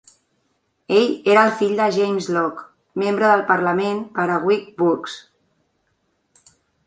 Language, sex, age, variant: Catalan, female, 40-49, Nord-Occidental